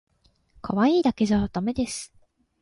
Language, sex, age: Japanese, female, 19-29